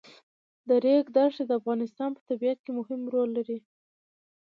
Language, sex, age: Pashto, female, under 19